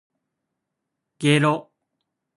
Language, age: Japanese, 19-29